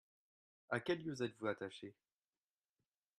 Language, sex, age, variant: French, male, 19-29, Français de métropole